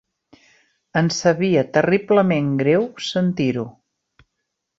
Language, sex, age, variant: Catalan, female, 50-59, Central